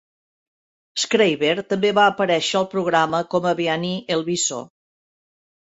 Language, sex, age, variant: Catalan, female, 60-69, Central